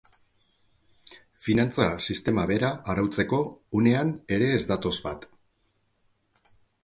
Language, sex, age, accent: Basque, male, 50-59, Mendebalekoa (Araba, Bizkaia, Gipuzkoako mendebaleko herri batzuk)